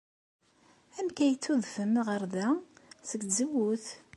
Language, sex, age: Kabyle, female, 30-39